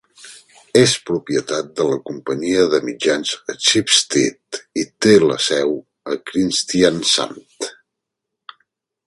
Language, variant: Catalan, Central